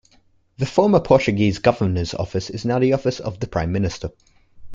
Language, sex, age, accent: English, male, under 19, Australian English